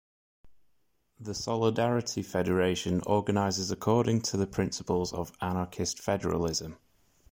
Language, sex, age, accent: English, male, 19-29, England English